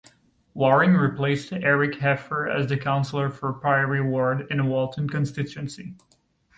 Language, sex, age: English, male, 19-29